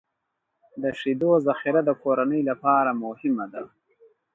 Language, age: Pashto, 30-39